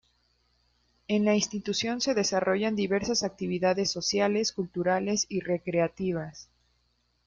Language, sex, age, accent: Spanish, female, 19-29, México